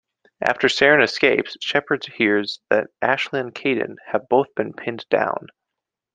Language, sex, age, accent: English, male, 19-29, United States English